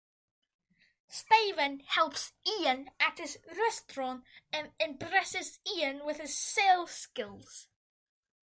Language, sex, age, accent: English, male, under 19, United States English